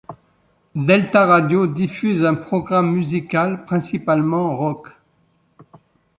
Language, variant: French, Français de métropole